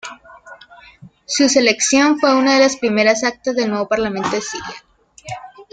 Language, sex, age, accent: Spanish, female, 19-29, Andino-Pacífico: Colombia, Perú, Ecuador, oeste de Bolivia y Venezuela andina